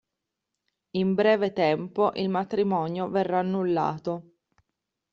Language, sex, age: Italian, female, 30-39